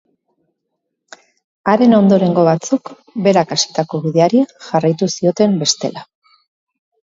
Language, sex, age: Basque, female, 40-49